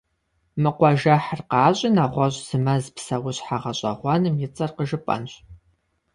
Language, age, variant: Kabardian, 19-29, Адыгэбзэ (Къэбэрдей, Кирил, Урысей)